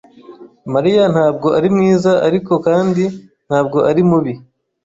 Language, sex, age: Kinyarwanda, male, 19-29